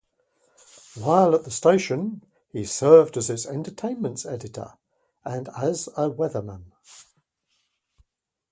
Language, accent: English, England English